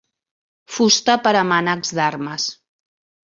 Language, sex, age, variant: Catalan, female, 50-59, Central